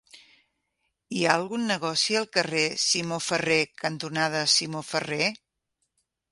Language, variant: Catalan, Central